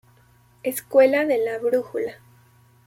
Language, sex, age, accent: Spanish, female, 19-29, México